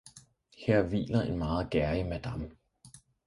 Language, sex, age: Danish, male, 19-29